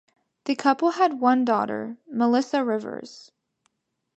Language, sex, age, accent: English, female, under 19, United States English